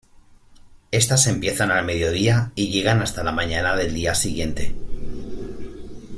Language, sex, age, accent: Spanish, male, 30-39, España: Norte peninsular (Asturias, Castilla y León, Cantabria, País Vasco, Navarra, Aragón, La Rioja, Guadalajara, Cuenca)